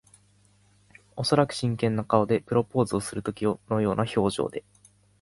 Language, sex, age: Japanese, male, 19-29